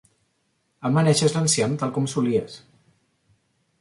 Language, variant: Catalan, Central